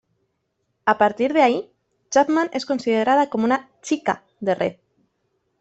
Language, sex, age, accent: Spanish, female, 19-29, España: Norte peninsular (Asturias, Castilla y León, Cantabria, País Vasco, Navarra, Aragón, La Rioja, Guadalajara, Cuenca)